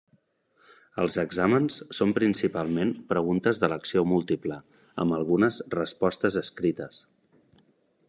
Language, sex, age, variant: Catalan, male, 40-49, Nord-Occidental